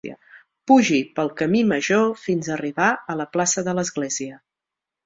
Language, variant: Catalan, Central